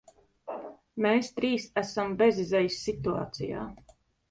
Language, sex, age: Latvian, female, 40-49